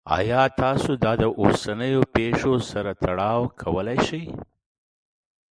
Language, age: Pashto, 40-49